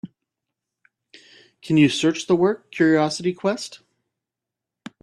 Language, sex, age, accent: English, male, 40-49, United States English